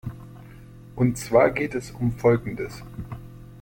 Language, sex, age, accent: German, male, 40-49, Deutschland Deutsch